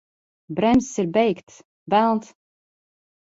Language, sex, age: Latvian, female, 30-39